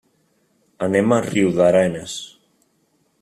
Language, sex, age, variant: Catalan, male, 19-29, Central